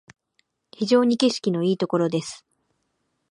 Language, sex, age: Japanese, female, 19-29